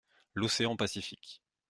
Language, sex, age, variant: French, male, 30-39, Français de métropole